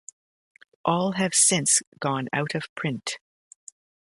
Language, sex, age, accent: English, female, 60-69, Canadian English